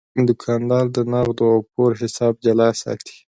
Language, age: Pashto, 19-29